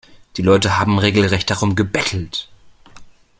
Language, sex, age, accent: German, male, 30-39, Deutschland Deutsch